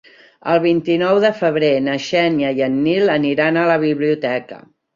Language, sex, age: Catalan, female, 50-59